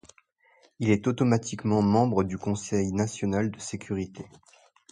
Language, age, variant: French, 19-29, Français de métropole